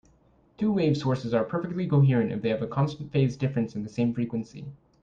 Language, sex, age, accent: English, male, 19-29, United States English